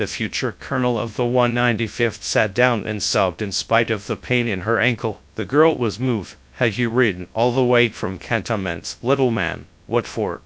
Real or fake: fake